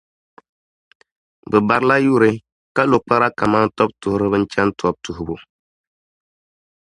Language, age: Dagbani, 19-29